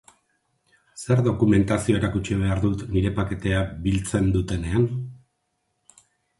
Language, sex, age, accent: Basque, male, 50-59, Erdialdekoa edo Nafarra (Gipuzkoa, Nafarroa)